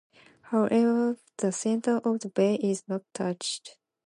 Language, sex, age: English, female, 19-29